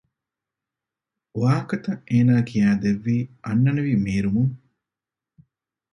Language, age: Divehi, 30-39